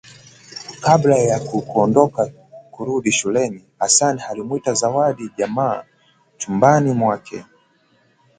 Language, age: Swahili, 19-29